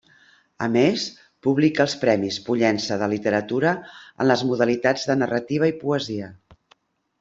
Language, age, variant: Catalan, 60-69, Central